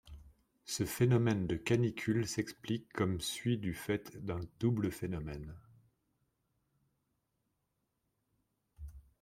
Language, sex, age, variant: French, male, 40-49, Français de métropole